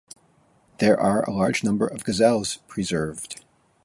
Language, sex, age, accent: English, male, 40-49, United States English